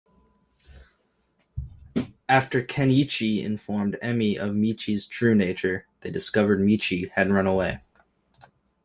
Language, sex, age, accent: English, male, 19-29, United States English